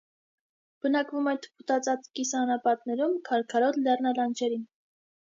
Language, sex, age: Armenian, female, 19-29